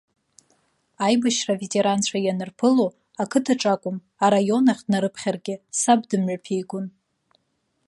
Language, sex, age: Abkhazian, female, 19-29